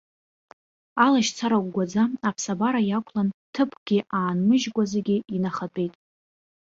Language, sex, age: Abkhazian, female, under 19